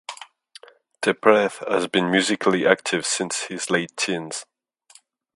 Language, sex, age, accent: English, male, 30-39, french accent